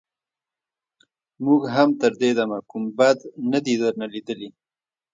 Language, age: Pashto, 30-39